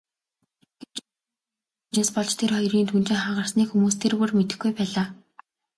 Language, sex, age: Mongolian, female, 19-29